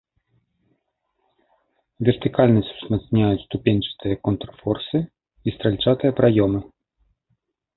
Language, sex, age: Belarusian, male, 30-39